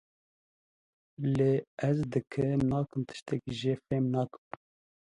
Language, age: Kurdish, 30-39